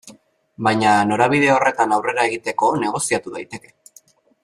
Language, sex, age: Basque, male, 19-29